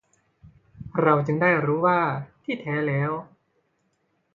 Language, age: Thai, 30-39